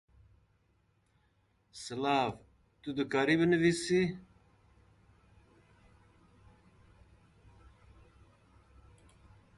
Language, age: English, 50-59